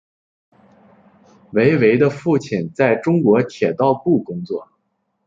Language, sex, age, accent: Chinese, male, under 19, 出生地：黑龙江省